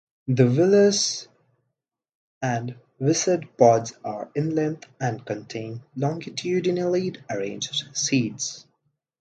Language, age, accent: English, 19-29, India and South Asia (India, Pakistan, Sri Lanka)